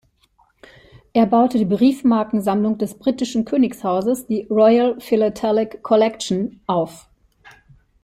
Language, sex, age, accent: German, female, 50-59, Deutschland Deutsch